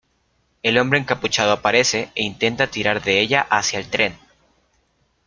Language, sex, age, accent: Spanish, male, 30-39, México